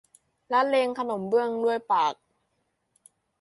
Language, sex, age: Thai, male, under 19